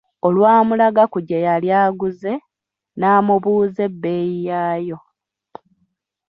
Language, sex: Ganda, female